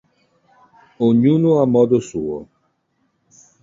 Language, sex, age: Italian, male, 60-69